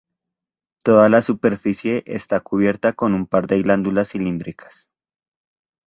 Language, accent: Spanish, Andino-Pacífico: Colombia, Perú, Ecuador, oeste de Bolivia y Venezuela andina